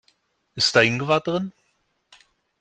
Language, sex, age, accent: German, male, 40-49, Deutschland Deutsch